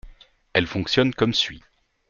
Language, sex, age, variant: French, male, 19-29, Français de métropole